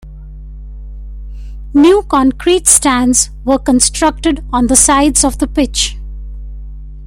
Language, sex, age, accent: English, female, 50-59, India and South Asia (India, Pakistan, Sri Lanka)